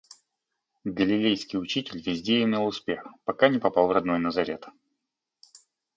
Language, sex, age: Russian, male, 30-39